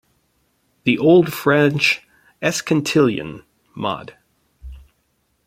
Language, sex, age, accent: English, male, 50-59, United States English